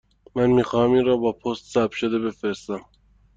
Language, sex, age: Persian, male, 19-29